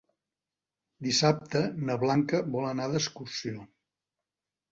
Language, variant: Catalan, Central